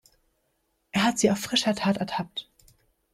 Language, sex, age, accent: German, female, under 19, Deutschland Deutsch